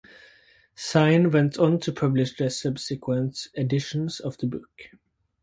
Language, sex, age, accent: English, male, under 19, United States English